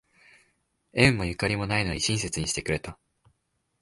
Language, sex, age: Japanese, male, 19-29